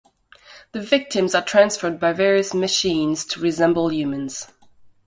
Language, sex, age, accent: English, female, 30-39, Irish English